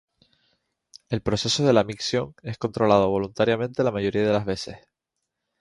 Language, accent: Spanish, España: Islas Canarias